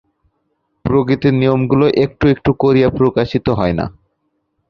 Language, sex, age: Bengali, male, 19-29